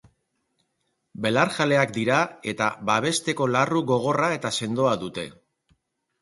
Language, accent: Basque, Erdialdekoa edo Nafarra (Gipuzkoa, Nafarroa)